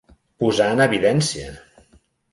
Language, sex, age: Catalan, male, 50-59